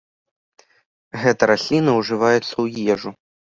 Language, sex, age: Belarusian, male, under 19